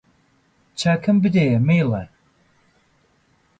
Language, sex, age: Central Kurdish, male, 19-29